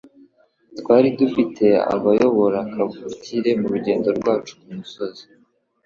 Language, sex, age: Kinyarwanda, male, under 19